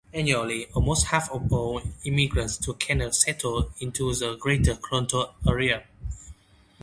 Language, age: English, 19-29